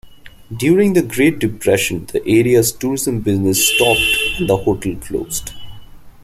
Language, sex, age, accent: English, male, 19-29, India and South Asia (India, Pakistan, Sri Lanka)